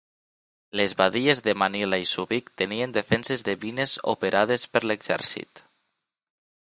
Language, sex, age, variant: Catalan, male, 19-29, Nord-Occidental